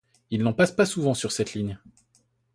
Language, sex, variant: French, male, Français de métropole